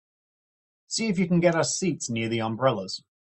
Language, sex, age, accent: English, male, 30-39, Australian English